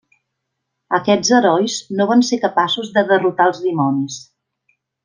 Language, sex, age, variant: Catalan, female, 40-49, Central